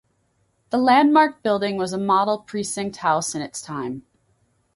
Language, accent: English, United States English